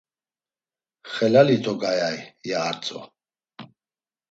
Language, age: Laz, 50-59